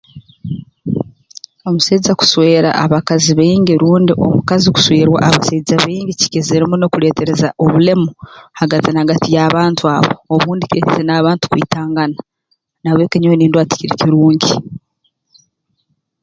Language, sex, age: Tooro, female, 30-39